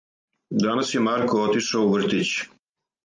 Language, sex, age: Serbian, male, 50-59